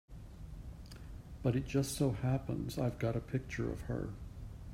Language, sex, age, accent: English, male, 70-79, United States English